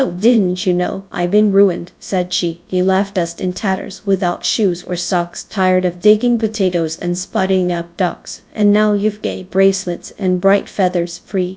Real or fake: fake